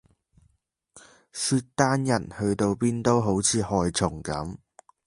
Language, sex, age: Cantonese, male, under 19